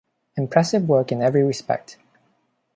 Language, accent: English, Hong Kong English